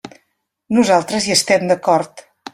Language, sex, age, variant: Catalan, female, 50-59, Central